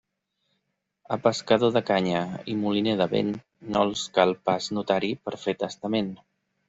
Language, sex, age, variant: Catalan, male, 30-39, Central